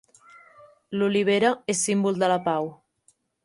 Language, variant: Catalan, Central